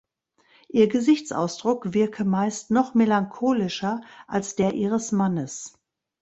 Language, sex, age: German, female, 60-69